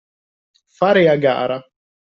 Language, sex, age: Italian, male, 30-39